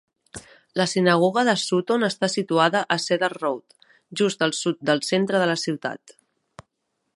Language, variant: Catalan, Central